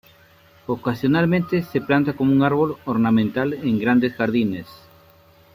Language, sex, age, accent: Spanish, male, 40-49, Andino-Pacífico: Colombia, Perú, Ecuador, oeste de Bolivia y Venezuela andina